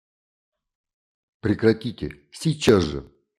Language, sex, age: Russian, male, 50-59